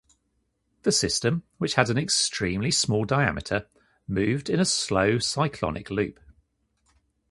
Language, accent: English, England English